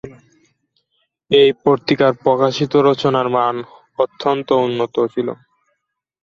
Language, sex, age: Bengali, male, 19-29